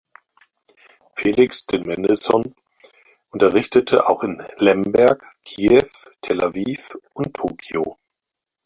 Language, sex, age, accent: German, male, 50-59, Deutschland Deutsch